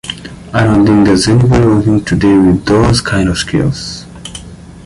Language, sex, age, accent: English, male, 19-29, Southern African (South Africa, Zimbabwe, Namibia)